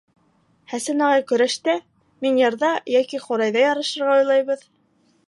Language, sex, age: Bashkir, female, 19-29